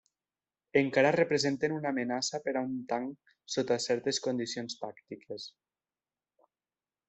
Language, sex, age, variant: Catalan, male, under 19, Septentrional